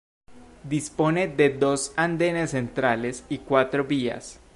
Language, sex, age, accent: Spanish, male, under 19, Andino-Pacífico: Colombia, Perú, Ecuador, oeste de Bolivia y Venezuela andina